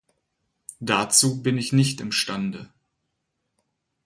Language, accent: German, Deutschland Deutsch